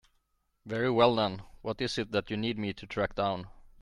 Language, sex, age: English, male, 40-49